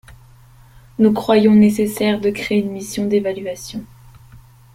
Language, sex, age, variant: French, female, under 19, Français de métropole